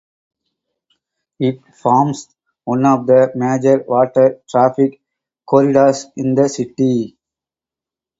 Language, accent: English, India and South Asia (India, Pakistan, Sri Lanka)